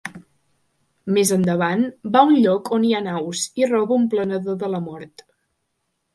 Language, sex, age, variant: Catalan, female, under 19, Central